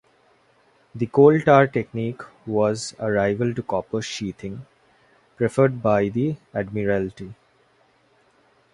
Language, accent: English, India and South Asia (India, Pakistan, Sri Lanka)